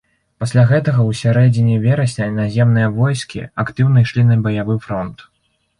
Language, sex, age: Belarusian, male, under 19